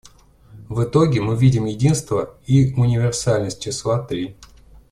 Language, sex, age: Russian, male, 30-39